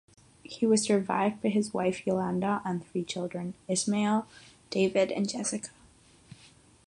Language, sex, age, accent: English, female, 19-29, United States English; England English